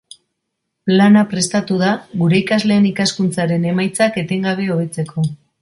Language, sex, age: Basque, female, 40-49